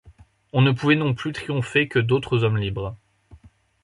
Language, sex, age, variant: French, male, 19-29, Français de métropole